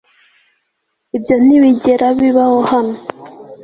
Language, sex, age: Kinyarwanda, female, 19-29